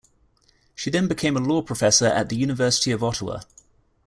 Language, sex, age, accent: English, male, 30-39, England English